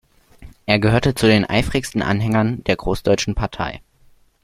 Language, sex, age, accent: German, male, under 19, Deutschland Deutsch